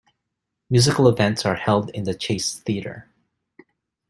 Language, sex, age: English, male, 40-49